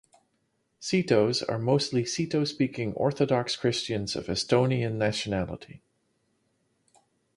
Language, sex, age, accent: English, male, 40-49, United States English